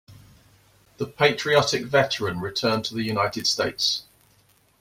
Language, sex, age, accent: English, male, 40-49, England English